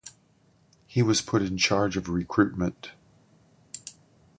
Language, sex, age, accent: English, male, 60-69, United States English